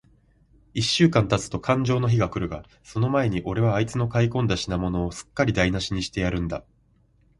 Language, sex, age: Japanese, male, 19-29